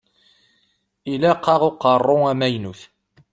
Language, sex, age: Kabyle, male, 30-39